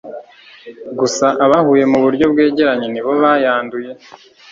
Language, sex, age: Kinyarwanda, male, 19-29